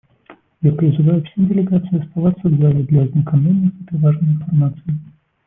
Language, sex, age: Russian, male, 30-39